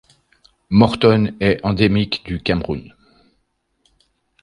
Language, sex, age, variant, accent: French, male, 50-59, Français d'Europe, Français de Suisse